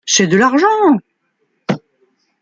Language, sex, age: French, female, 50-59